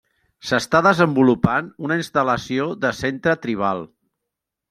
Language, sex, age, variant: Catalan, male, 50-59, Central